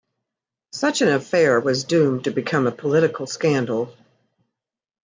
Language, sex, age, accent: English, female, 60-69, United States English